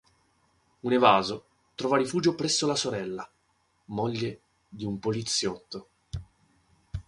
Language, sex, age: Italian, male, 19-29